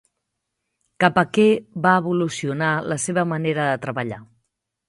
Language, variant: Catalan, Central